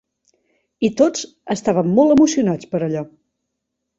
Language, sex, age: Catalan, female, 50-59